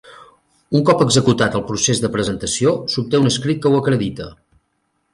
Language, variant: Catalan, Central